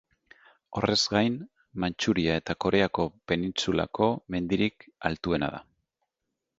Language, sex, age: Basque, male, 40-49